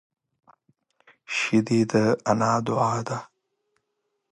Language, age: Pashto, 19-29